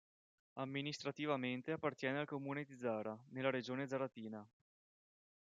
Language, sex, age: Italian, male, 30-39